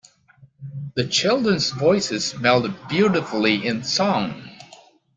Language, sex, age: English, male, 40-49